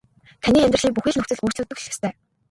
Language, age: Mongolian, 19-29